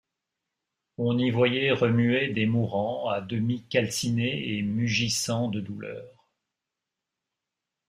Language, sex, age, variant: French, male, 50-59, Français de métropole